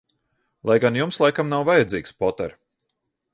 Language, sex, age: Latvian, male, 40-49